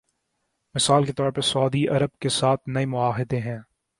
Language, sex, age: Urdu, male, 19-29